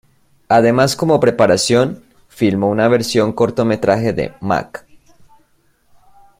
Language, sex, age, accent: Spanish, male, 19-29, Andino-Pacífico: Colombia, Perú, Ecuador, oeste de Bolivia y Venezuela andina